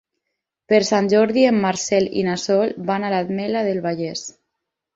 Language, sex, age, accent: Catalan, female, 19-29, valencià